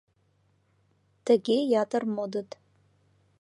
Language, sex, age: Mari, female, 19-29